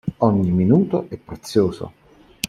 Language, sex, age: Italian, male, 40-49